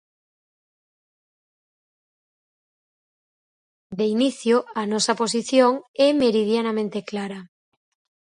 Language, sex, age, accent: Galician, female, 40-49, Normativo (estándar)